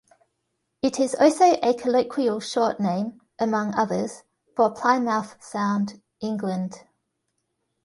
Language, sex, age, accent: English, female, 30-39, Australian English